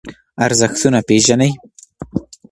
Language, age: Pashto, under 19